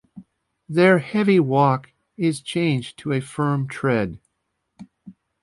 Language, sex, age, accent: English, male, 50-59, United States English